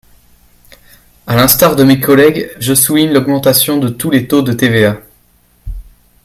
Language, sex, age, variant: French, male, under 19, Français de métropole